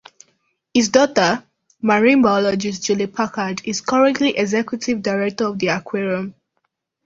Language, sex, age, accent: English, female, under 19, Southern African (South Africa, Zimbabwe, Namibia)